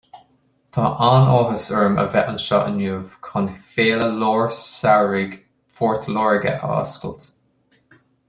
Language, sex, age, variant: Irish, male, 19-29, Gaeilge na Mumhan